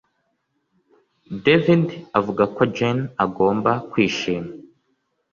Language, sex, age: Kinyarwanda, male, 19-29